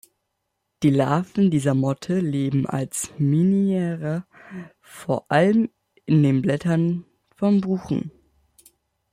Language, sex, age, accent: German, male, under 19, Deutschland Deutsch